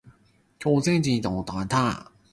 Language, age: Cantonese, 19-29